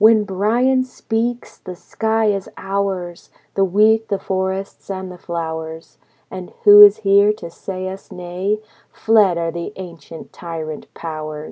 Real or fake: real